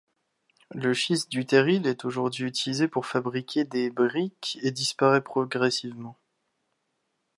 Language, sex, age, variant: French, male, 19-29, Français de métropole